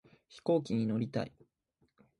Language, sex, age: Japanese, male, 19-29